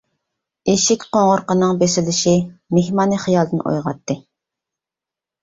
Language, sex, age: Uyghur, female, 19-29